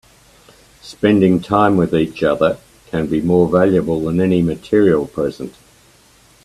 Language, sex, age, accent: English, male, 80-89, Australian English